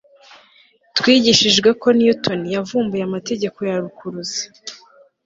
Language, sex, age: Kinyarwanda, female, 19-29